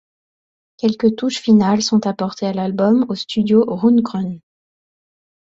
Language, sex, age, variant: French, female, 40-49, Français de métropole